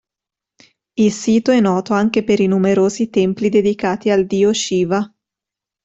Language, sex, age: Italian, female, 19-29